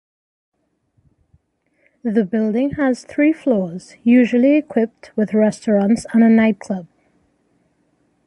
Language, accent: English, West Indies and Bermuda (Bahamas, Bermuda, Jamaica, Trinidad)